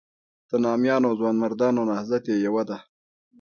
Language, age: Pashto, 30-39